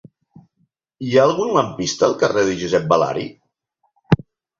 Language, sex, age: Catalan, male, 50-59